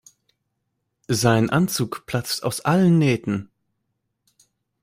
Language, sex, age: German, male, 19-29